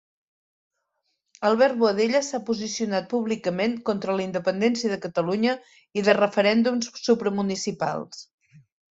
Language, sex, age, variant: Catalan, female, 50-59, Central